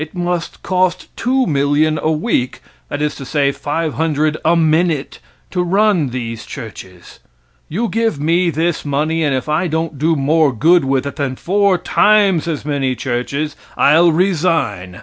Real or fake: real